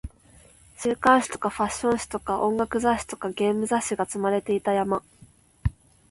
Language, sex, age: Japanese, female, 19-29